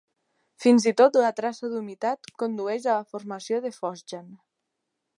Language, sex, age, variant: Catalan, female, under 19, Nord-Occidental